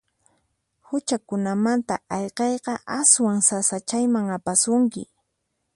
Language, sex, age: Puno Quechua, female, 19-29